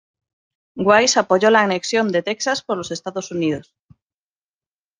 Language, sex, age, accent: Spanish, female, 40-49, España: Norte peninsular (Asturias, Castilla y León, Cantabria, País Vasco, Navarra, Aragón, La Rioja, Guadalajara, Cuenca)